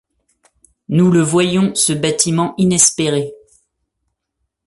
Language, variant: French, Français de métropole